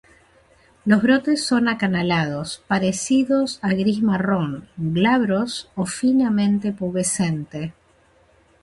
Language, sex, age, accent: Spanish, female, 60-69, Rioplatense: Argentina, Uruguay, este de Bolivia, Paraguay